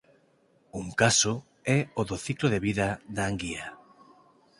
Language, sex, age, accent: Galician, male, 19-29, Normativo (estándar)